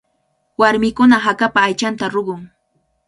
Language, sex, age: Cajatambo North Lima Quechua, female, 19-29